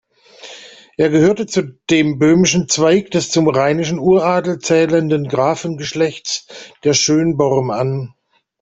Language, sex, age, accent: German, male, 50-59, Deutschland Deutsch